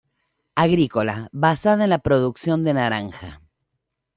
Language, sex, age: Spanish, female, 50-59